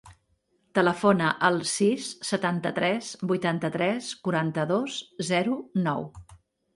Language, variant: Catalan, Central